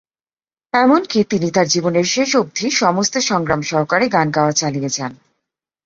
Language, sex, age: Bengali, female, 30-39